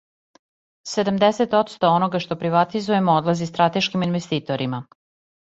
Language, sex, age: Serbian, female, 50-59